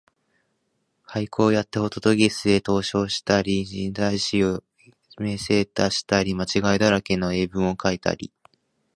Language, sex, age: Japanese, male, under 19